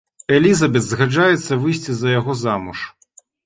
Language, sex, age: Belarusian, male, 40-49